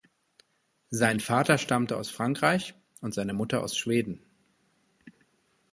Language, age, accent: German, 40-49, Deutschland Deutsch